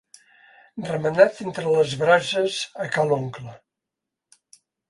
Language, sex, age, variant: Catalan, male, 70-79, Central